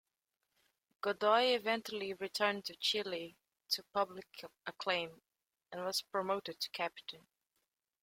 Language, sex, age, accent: English, female, 19-29, Welsh English